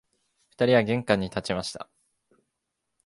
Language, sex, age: Japanese, male, 19-29